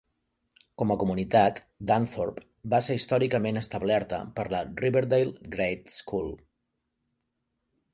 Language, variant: Catalan, Central